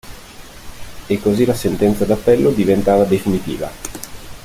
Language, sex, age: Italian, male, 19-29